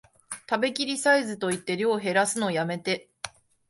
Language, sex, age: Japanese, female, 19-29